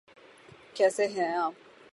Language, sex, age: Urdu, female, 19-29